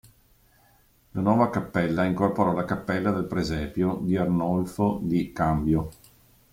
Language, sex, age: Italian, male, 40-49